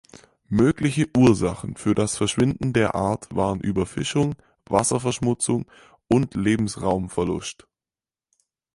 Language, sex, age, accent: German, male, under 19, Deutschland Deutsch